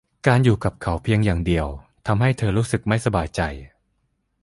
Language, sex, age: Thai, male, 19-29